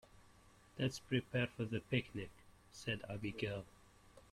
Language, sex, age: English, male, 19-29